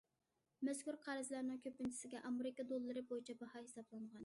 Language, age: Uyghur, 19-29